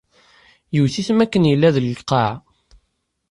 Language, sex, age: Kabyle, male, 19-29